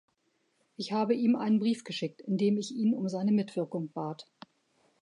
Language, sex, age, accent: German, female, 50-59, Deutschland Deutsch